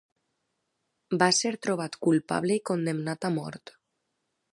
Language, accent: Catalan, valencià